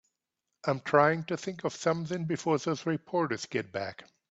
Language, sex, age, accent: English, male, 50-59, United States English